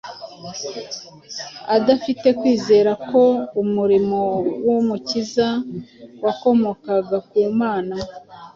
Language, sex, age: Kinyarwanda, female, 19-29